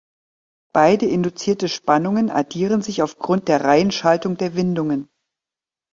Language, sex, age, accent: German, female, 50-59, Deutschland Deutsch; Norddeutsch